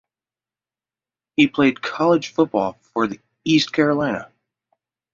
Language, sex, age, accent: English, male, 30-39, United States English